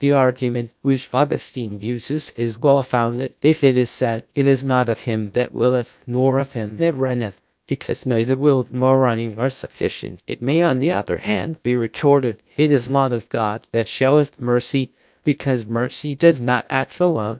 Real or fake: fake